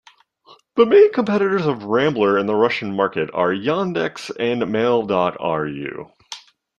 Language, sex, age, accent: English, male, 30-39, United States English